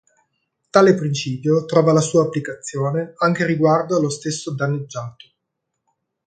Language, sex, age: Italian, male, 40-49